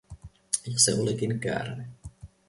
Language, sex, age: Finnish, male, 30-39